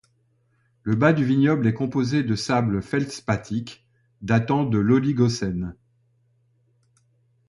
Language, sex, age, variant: French, male, 60-69, Français de métropole